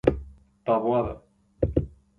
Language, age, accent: Galician, under 19, Atlántico (seseo e gheada)